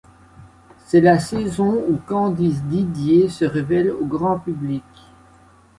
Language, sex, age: French, male, 40-49